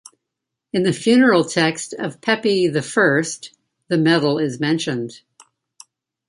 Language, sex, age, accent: English, female, 60-69, United States English